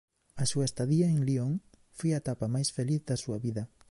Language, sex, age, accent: Galician, male, 19-29, Central (gheada)